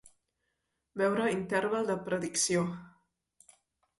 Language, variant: Catalan, Central